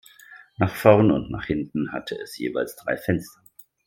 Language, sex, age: German, male, 40-49